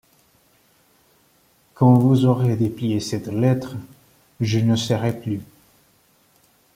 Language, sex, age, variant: French, male, 30-39, Français de métropole